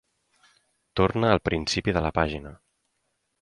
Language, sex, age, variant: Catalan, male, 19-29, Central